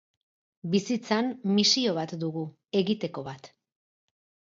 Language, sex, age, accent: Basque, female, 50-59, Erdialdekoa edo Nafarra (Gipuzkoa, Nafarroa)